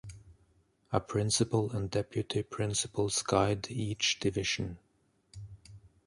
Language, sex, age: English, male, 30-39